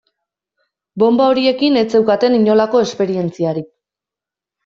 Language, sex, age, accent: Basque, female, 19-29, Erdialdekoa edo Nafarra (Gipuzkoa, Nafarroa)